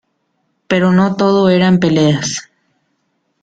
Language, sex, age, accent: Spanish, female, 19-29, México